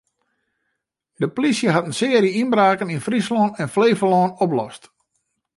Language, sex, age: Western Frisian, male, 40-49